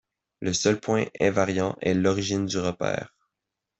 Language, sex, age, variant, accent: French, male, under 19, Français d'Amérique du Nord, Français du Canada